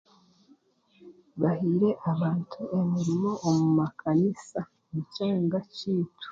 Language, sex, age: Chiga, female, 30-39